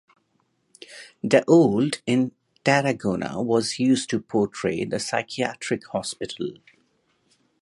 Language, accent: English, India and South Asia (India, Pakistan, Sri Lanka)